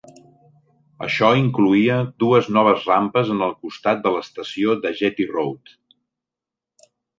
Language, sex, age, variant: Catalan, male, 40-49, Central